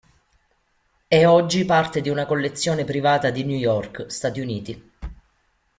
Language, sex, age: Italian, female, 40-49